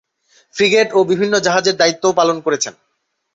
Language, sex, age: Bengali, male, 19-29